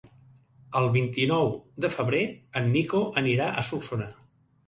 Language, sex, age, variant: Catalan, male, 60-69, Central